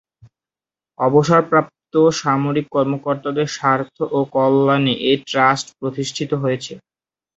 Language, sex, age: Bengali, male, 19-29